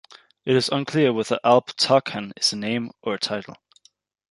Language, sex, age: English, male, under 19